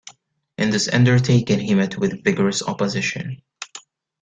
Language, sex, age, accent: English, male, 19-29, United States English